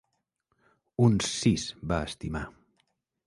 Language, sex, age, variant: Catalan, male, 40-49, Central